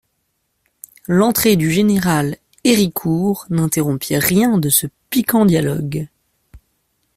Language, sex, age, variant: French, male, 19-29, Français de métropole